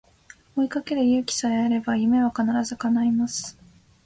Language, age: Japanese, 19-29